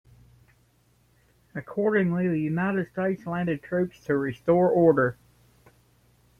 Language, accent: English, United States English